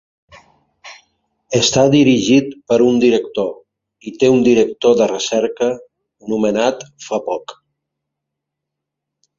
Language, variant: Catalan, Central